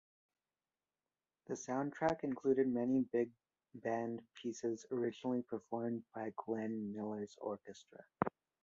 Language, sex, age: English, male, 19-29